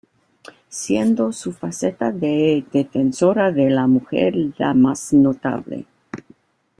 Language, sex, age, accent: Spanish, female, 60-69, México